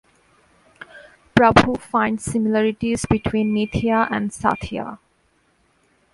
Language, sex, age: English, female, 19-29